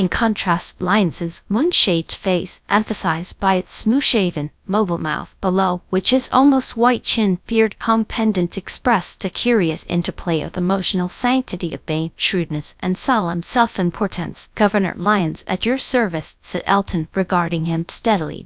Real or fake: fake